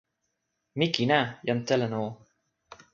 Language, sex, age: Toki Pona, male, 19-29